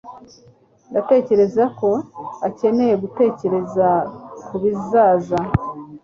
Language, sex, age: Kinyarwanda, female, 40-49